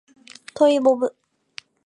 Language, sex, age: Japanese, female, 19-29